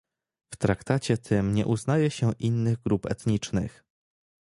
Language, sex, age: Polish, male, 19-29